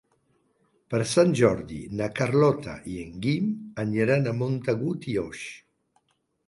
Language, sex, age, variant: Catalan, male, 60-69, Septentrional